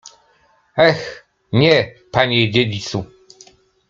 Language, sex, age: Polish, male, 40-49